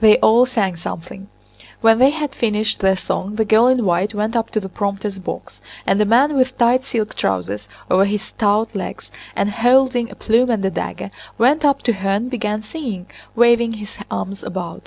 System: none